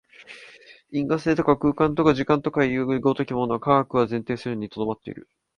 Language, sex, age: Japanese, male, 19-29